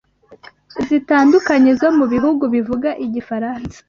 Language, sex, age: Kinyarwanda, female, 19-29